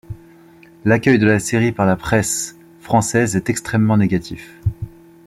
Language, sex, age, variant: French, male, 30-39, Français de métropole